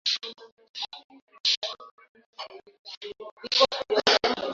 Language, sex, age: Swahili, female, 19-29